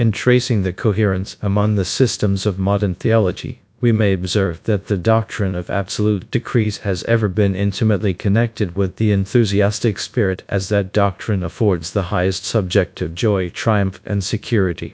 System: TTS, GradTTS